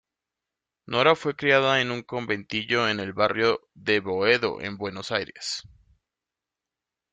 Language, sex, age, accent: Spanish, male, 30-39, Caribe: Cuba, Venezuela, Puerto Rico, República Dominicana, Panamá, Colombia caribeña, México caribeño, Costa del golfo de México